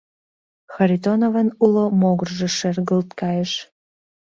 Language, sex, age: Mari, female, under 19